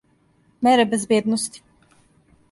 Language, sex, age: Serbian, female, 19-29